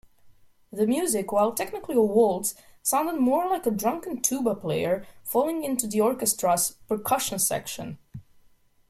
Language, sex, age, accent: English, female, 30-39, United States English